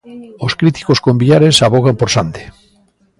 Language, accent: Galician, Oriental (común en zona oriental)